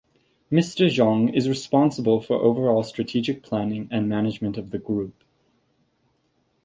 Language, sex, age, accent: English, male, 19-29, United States English